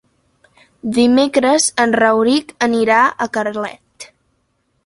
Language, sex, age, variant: Catalan, female, under 19, Central